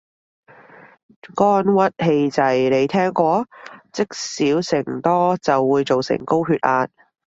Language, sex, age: Cantonese, female, 19-29